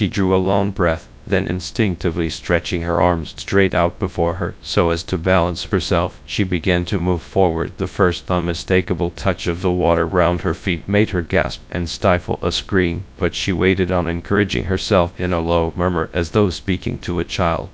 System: TTS, GradTTS